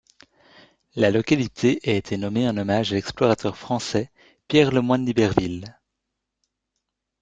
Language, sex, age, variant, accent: French, male, 19-29, Français d'Europe, Français de Belgique